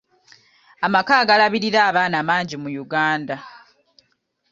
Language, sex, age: Ganda, female, 30-39